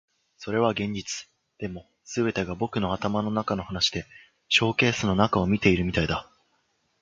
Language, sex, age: Japanese, male, under 19